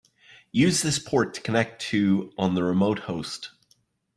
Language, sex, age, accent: English, male, 40-49, Irish English